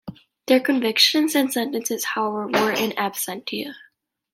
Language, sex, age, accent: English, female, under 19, United States English